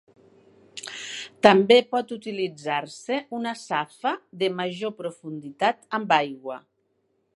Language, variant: Catalan, Nord-Occidental